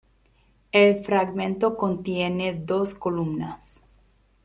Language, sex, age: Spanish, female, 19-29